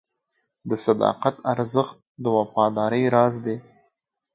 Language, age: Pashto, 19-29